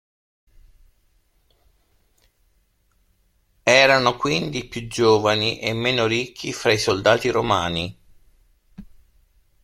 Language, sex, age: Italian, male, 50-59